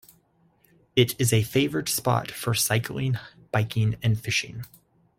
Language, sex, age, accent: English, male, 30-39, United States English